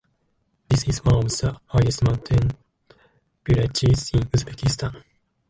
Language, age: English, 19-29